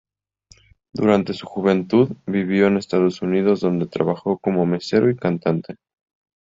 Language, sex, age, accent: Spanish, male, 19-29, México